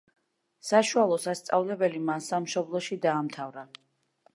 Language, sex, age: Georgian, female, 40-49